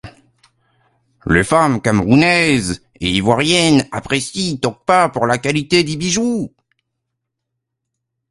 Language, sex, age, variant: French, male, 19-29, Français de métropole